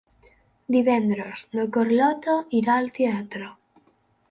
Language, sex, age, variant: Catalan, female, under 19, Central